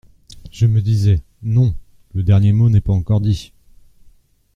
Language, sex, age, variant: French, male, 40-49, Français de métropole